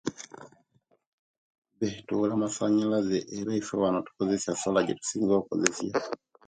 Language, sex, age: Kenyi, male, 30-39